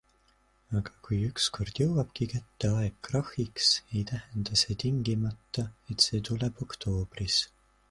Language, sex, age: Estonian, male, 19-29